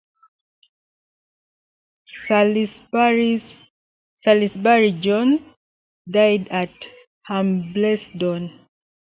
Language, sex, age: English, female, 30-39